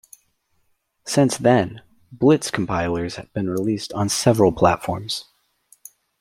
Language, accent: English, United States English